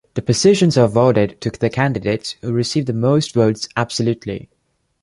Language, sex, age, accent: English, male, 19-29, India and South Asia (India, Pakistan, Sri Lanka)